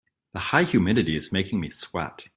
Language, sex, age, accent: English, male, 19-29, United States English